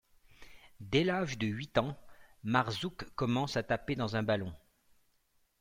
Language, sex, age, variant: French, male, 50-59, Français de métropole